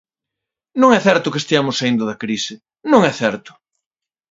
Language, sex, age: Galician, male, 40-49